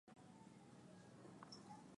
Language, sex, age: Swahili, female, 19-29